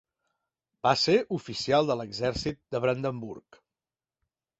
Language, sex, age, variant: Catalan, male, 50-59, Central